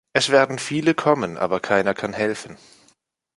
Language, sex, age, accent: German, male, 19-29, Deutschland Deutsch